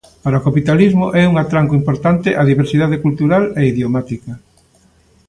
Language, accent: Galician, Normativo (estándar)